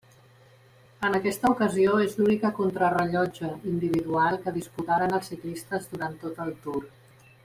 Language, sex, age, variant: Catalan, female, 50-59, Central